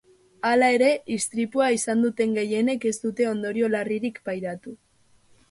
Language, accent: Basque, Erdialdekoa edo Nafarra (Gipuzkoa, Nafarroa)